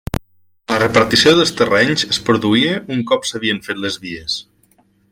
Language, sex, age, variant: Catalan, male, 30-39, Nord-Occidental